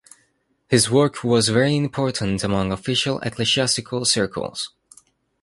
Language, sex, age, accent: English, male, 19-29, United States English